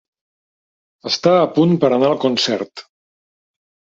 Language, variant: Catalan, Nord-Occidental